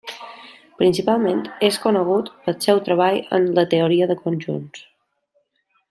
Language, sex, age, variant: Catalan, female, 19-29, Balear